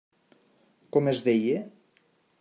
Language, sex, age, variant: Catalan, male, 40-49, Nord-Occidental